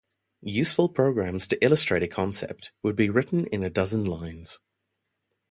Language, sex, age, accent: English, male, 19-29, Southern African (South Africa, Zimbabwe, Namibia)